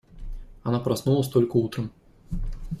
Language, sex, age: Russian, male, 30-39